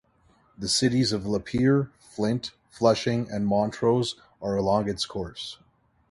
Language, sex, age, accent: English, male, 40-49, Canadian English